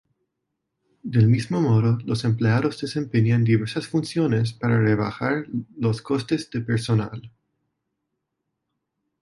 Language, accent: Spanish, Rioplatense: Argentina, Uruguay, este de Bolivia, Paraguay